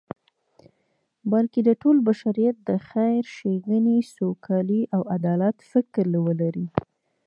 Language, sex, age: Pashto, female, 19-29